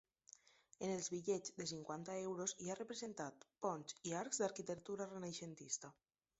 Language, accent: Catalan, valencià